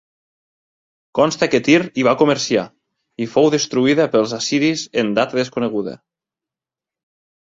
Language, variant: Catalan, Nord-Occidental